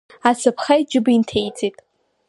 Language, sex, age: Abkhazian, female, under 19